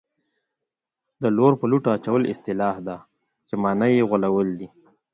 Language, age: Pashto, 30-39